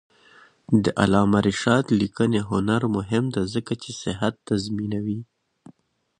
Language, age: Pashto, 19-29